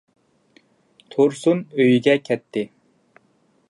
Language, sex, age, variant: Uyghur, male, 80-89, ئۇيغۇر تىلى